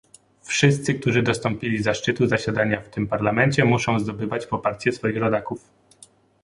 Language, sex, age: Polish, male, 19-29